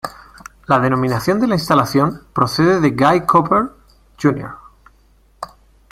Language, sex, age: Spanish, male, 40-49